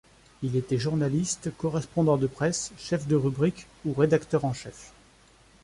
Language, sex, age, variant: French, male, 30-39, Français de métropole